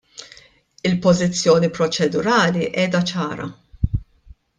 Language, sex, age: Maltese, female, 50-59